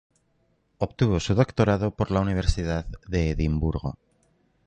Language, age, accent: Spanish, 50-59, España: Norte peninsular (Asturias, Castilla y León, Cantabria, País Vasco, Navarra, Aragón, La Rioja, Guadalajara, Cuenca)